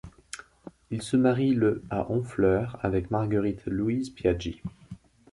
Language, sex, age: French, male, 40-49